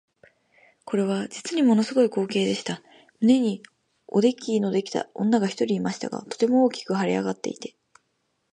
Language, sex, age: Japanese, female, 19-29